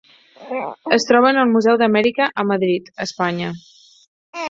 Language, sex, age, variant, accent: Catalan, female, 30-39, Nord-Occidental, Lleidatà